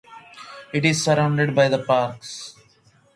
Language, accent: English, West Indies and Bermuda (Bahamas, Bermuda, Jamaica, Trinidad)